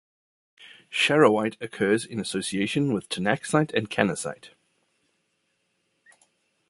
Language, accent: English, Southern African (South Africa, Zimbabwe, Namibia)